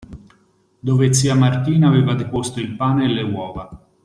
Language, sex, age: Italian, male, 40-49